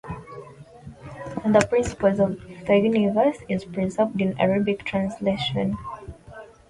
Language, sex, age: English, female, 19-29